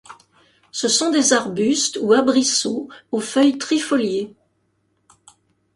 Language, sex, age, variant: French, female, 60-69, Français de métropole